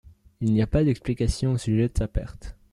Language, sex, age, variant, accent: French, male, under 19, Français d'Europe, Français de Belgique